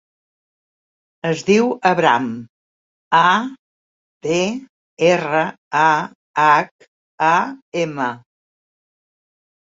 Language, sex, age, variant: Catalan, female, 70-79, Central